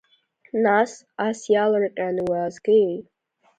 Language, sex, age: Abkhazian, female, under 19